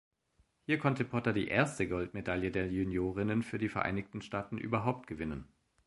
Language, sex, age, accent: German, male, 30-39, Deutschland Deutsch